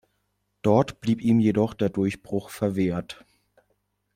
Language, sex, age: German, male, 19-29